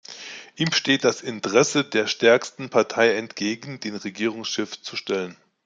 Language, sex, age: German, male, 50-59